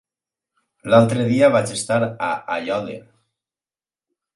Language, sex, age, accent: Catalan, male, 60-69, valencià